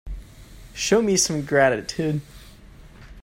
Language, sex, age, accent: English, female, 19-29, United States English